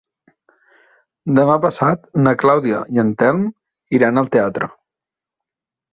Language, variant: Catalan, Central